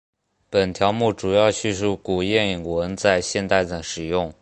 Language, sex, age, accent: Chinese, male, under 19, 出生地：浙江省